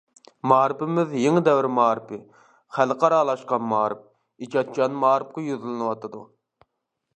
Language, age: Uyghur, 30-39